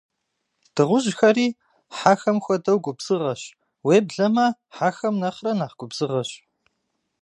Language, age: Kabardian, 40-49